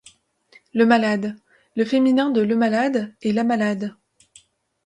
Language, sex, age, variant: French, female, 19-29, Français de métropole